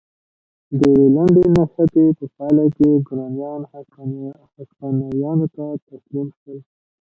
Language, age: Pashto, 19-29